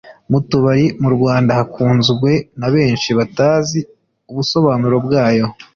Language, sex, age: Kinyarwanda, male, 19-29